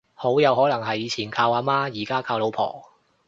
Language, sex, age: Cantonese, male, 19-29